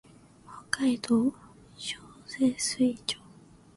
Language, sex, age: Japanese, female, under 19